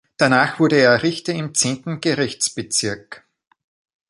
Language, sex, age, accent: German, male, 30-39, Österreichisches Deutsch